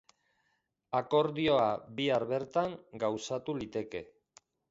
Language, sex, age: Basque, female, 40-49